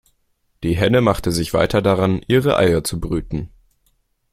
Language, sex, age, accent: German, male, under 19, Deutschland Deutsch